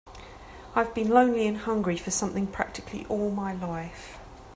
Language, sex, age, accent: English, female, 40-49, England English